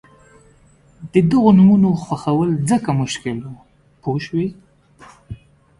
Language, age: Pashto, 30-39